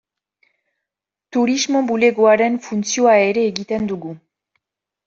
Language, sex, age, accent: Basque, female, 19-29, Nafar-lapurtarra edo Zuberotarra (Lapurdi, Nafarroa Beherea, Zuberoa)